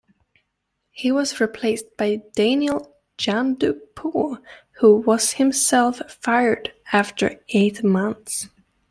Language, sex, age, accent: English, female, 19-29, England English